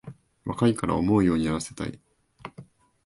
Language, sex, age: Japanese, male, 19-29